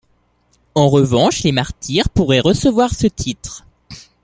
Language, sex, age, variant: French, male, under 19, Français de métropole